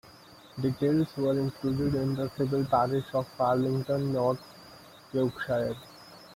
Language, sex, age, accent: English, male, 19-29, India and South Asia (India, Pakistan, Sri Lanka)